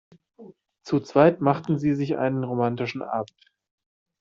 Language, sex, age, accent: German, male, 30-39, Deutschland Deutsch